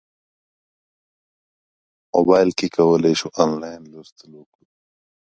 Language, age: Pashto, 19-29